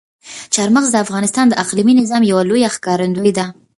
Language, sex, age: Pashto, female, 19-29